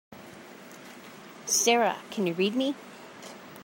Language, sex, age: English, female, 60-69